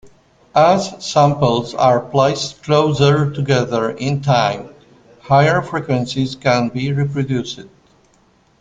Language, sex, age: English, male, 50-59